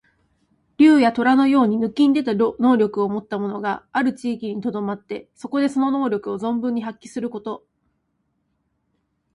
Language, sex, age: Japanese, female, 19-29